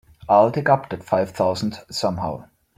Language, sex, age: English, male, 19-29